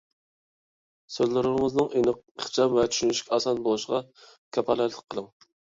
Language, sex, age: Uyghur, male, 30-39